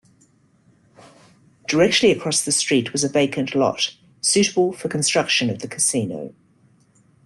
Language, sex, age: English, female, 50-59